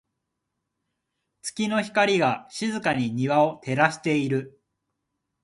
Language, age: Japanese, 19-29